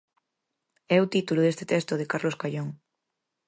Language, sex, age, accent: Galician, female, 19-29, Central (gheada)